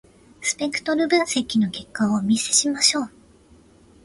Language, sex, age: Japanese, female, 30-39